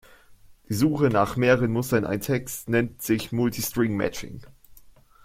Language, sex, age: German, male, under 19